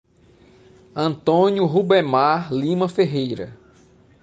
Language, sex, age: Portuguese, male, 40-49